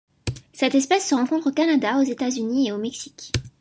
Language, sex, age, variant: French, female, under 19, Français de métropole